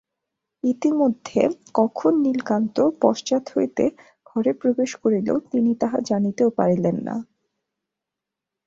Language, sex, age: Bengali, female, under 19